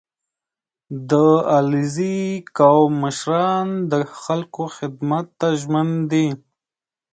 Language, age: Pashto, 19-29